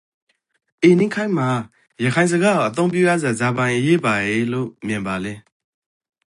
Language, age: Rakhine, 30-39